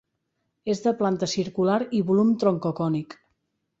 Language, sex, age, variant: Catalan, female, 30-39, Central